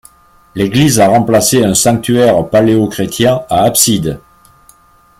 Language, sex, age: French, male, 70-79